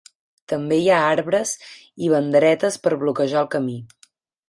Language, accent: Catalan, gironí